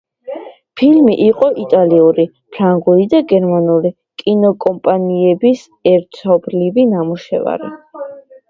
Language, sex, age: Georgian, female, under 19